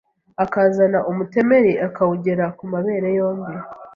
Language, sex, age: Kinyarwanda, female, 19-29